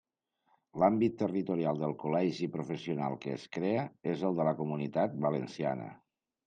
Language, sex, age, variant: Catalan, male, 60-69, Nord-Occidental